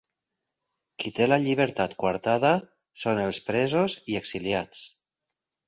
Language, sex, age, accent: Catalan, male, 40-49, valencià